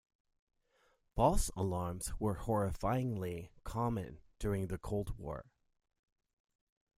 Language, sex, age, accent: English, male, 40-49, United States English